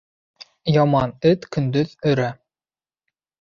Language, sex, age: Bashkir, male, 19-29